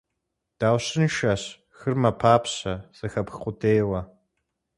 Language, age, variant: Kabardian, 19-29, Адыгэбзэ (Къэбэрдей, Кирил, псоми зэдай)